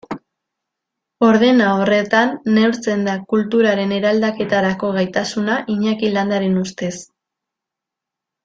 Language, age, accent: Basque, 19-29, Erdialdekoa edo Nafarra (Gipuzkoa, Nafarroa)